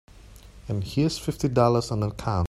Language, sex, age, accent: English, male, 30-39, Hong Kong English